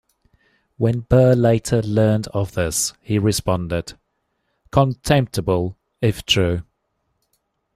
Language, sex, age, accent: English, male, 30-39, Southern African (South Africa, Zimbabwe, Namibia)